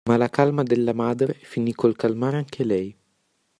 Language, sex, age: Italian, male, under 19